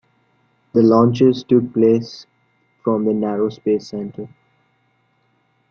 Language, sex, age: English, male, 19-29